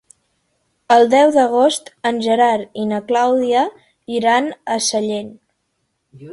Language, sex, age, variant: Catalan, female, under 19, Central